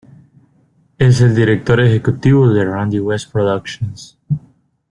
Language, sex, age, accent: Spanish, male, 19-29, América central